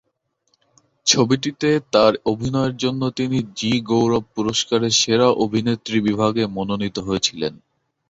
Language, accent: Bengali, শুদ্ধ বাংলা